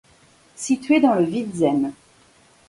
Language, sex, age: French, female, 30-39